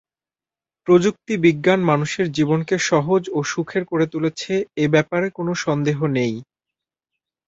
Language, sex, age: Bengali, male, 19-29